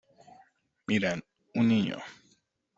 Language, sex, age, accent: Spanish, male, 19-29, Andino-Pacífico: Colombia, Perú, Ecuador, oeste de Bolivia y Venezuela andina